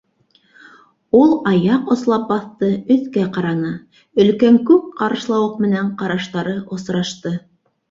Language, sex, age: Bashkir, female, 30-39